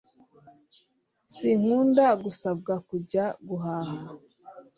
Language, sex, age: Kinyarwanda, female, 30-39